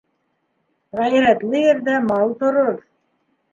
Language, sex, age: Bashkir, female, 60-69